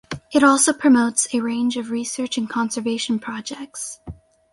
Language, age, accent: English, under 19, United States English